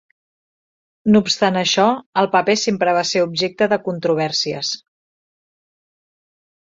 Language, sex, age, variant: Catalan, female, 40-49, Central